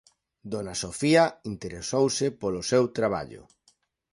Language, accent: Galician, Normativo (estándar)